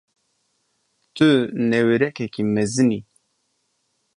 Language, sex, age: Kurdish, male, 30-39